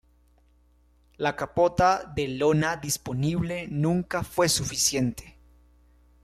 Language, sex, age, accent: Spanish, male, 19-29, Caribe: Cuba, Venezuela, Puerto Rico, República Dominicana, Panamá, Colombia caribeña, México caribeño, Costa del golfo de México